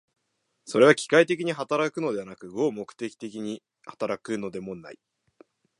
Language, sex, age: Japanese, male, 19-29